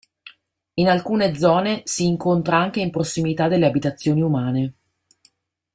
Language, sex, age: Italian, female, 40-49